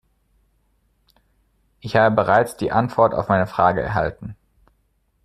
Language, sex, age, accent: German, male, 30-39, Deutschland Deutsch